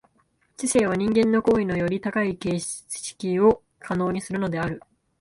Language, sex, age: Japanese, female, 19-29